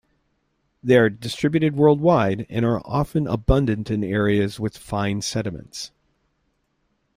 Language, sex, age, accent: English, male, 50-59, United States English